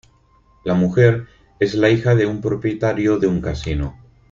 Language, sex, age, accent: Spanish, male, 50-59, España: Norte peninsular (Asturias, Castilla y León, Cantabria, País Vasco, Navarra, Aragón, La Rioja, Guadalajara, Cuenca)